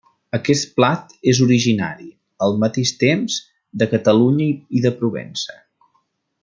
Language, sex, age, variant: Catalan, male, 30-39, Central